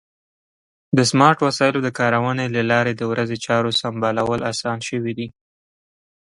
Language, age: Pashto, 19-29